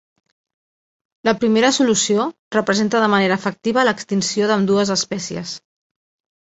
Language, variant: Catalan, Central